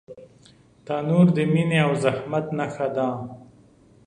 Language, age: Pashto, 40-49